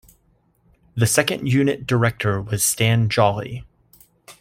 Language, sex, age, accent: English, male, 30-39, United States English